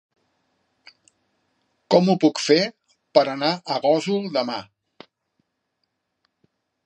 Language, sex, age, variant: Catalan, male, 40-49, Central